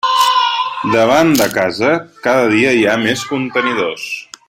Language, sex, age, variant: Catalan, male, 30-39, Central